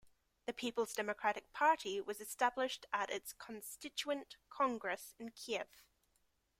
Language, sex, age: English, female, 19-29